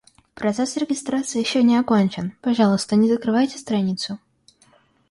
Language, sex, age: Russian, female, under 19